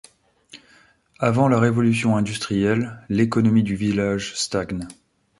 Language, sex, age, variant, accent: French, male, 30-39, Français des départements et régions d'outre-mer, Français de La Réunion